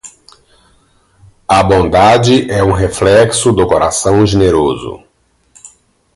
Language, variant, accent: Portuguese, Portuguese (Brasil), Mineiro